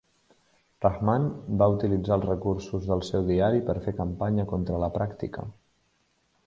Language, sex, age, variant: Catalan, male, 19-29, Septentrional